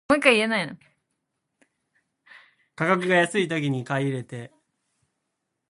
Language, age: Japanese, 19-29